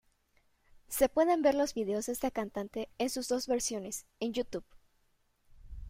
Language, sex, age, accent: Spanish, female, 19-29, México